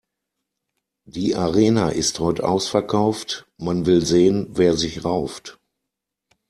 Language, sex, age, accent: German, male, 40-49, Deutschland Deutsch